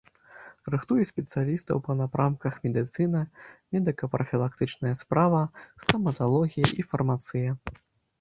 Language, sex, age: Belarusian, male, 30-39